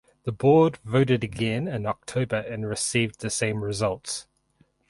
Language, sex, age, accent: English, male, 30-39, New Zealand English